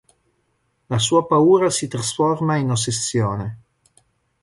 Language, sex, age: Italian, male, 50-59